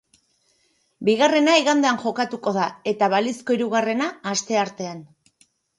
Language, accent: Basque, Erdialdekoa edo Nafarra (Gipuzkoa, Nafarroa)